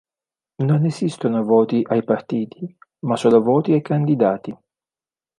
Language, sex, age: Italian, male, 40-49